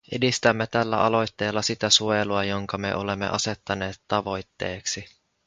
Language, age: Finnish, 19-29